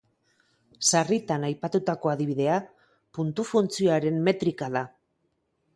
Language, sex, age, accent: Basque, female, 40-49, Mendebalekoa (Araba, Bizkaia, Gipuzkoako mendebaleko herri batzuk)